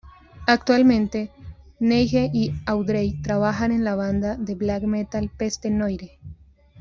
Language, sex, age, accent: Spanish, female, 19-29, Caribe: Cuba, Venezuela, Puerto Rico, República Dominicana, Panamá, Colombia caribeña, México caribeño, Costa del golfo de México